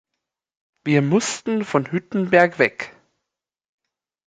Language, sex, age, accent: German, male, 30-39, Deutschland Deutsch